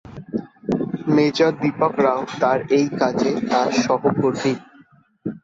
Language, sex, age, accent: Bengali, male, 19-29, Native